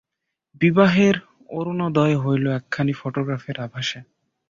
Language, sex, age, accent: Bengali, male, 19-29, শুদ্ধ